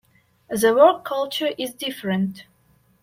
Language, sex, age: English, male, 19-29